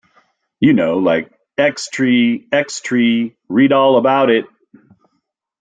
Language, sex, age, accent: English, male, 50-59, United States English